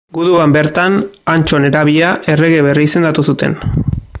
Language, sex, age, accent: Basque, male, 30-39, Erdialdekoa edo Nafarra (Gipuzkoa, Nafarroa)